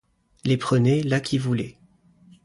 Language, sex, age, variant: French, male, 19-29, Français du nord de l'Afrique